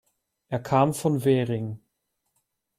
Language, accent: German, Deutschland Deutsch